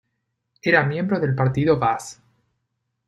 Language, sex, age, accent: Spanish, male, 40-49, Rioplatense: Argentina, Uruguay, este de Bolivia, Paraguay